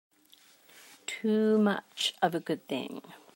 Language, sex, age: English, female, 60-69